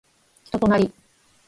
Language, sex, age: Japanese, female, 40-49